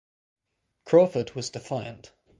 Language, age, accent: English, 19-29, England English; Northern English